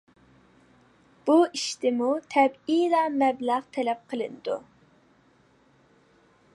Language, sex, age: Uyghur, female, under 19